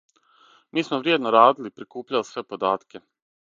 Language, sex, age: Serbian, male, 30-39